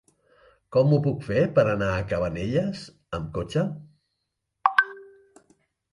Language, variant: Catalan, Nord-Occidental